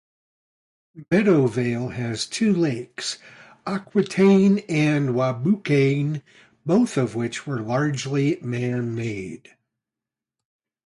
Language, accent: English, United States English